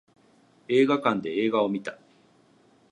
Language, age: Japanese, 40-49